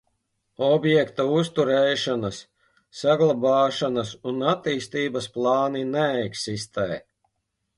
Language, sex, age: Latvian, male, 40-49